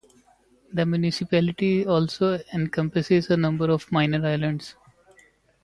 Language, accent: English, India and South Asia (India, Pakistan, Sri Lanka)